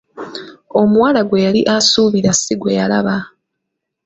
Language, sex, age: Ganda, female, 30-39